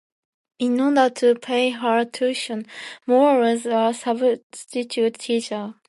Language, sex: English, female